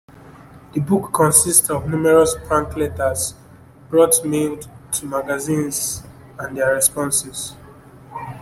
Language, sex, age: English, male, 19-29